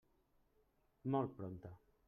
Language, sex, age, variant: Catalan, male, 50-59, Central